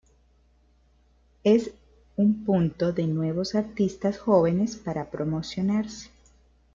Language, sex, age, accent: Spanish, female, 30-39, Caribe: Cuba, Venezuela, Puerto Rico, República Dominicana, Panamá, Colombia caribeña, México caribeño, Costa del golfo de México